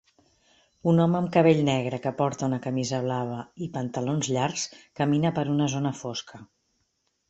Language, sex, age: Catalan, female, 50-59